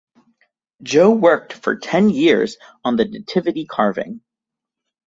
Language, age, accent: English, 19-29, United States English